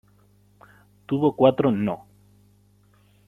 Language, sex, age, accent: Spanish, male, 19-29, España: Centro-Sur peninsular (Madrid, Toledo, Castilla-La Mancha)